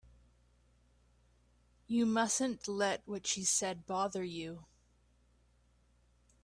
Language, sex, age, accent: English, female, 19-29, Canadian English